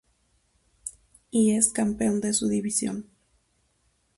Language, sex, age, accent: Spanish, female, 19-29, México